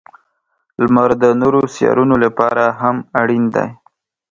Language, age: Pashto, 19-29